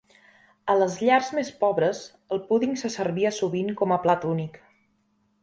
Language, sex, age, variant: Catalan, female, 30-39, Central